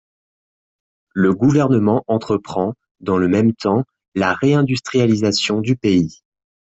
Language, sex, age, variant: French, male, 19-29, Français de métropole